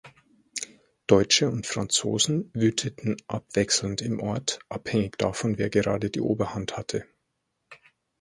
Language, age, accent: German, 30-39, Deutschland Deutsch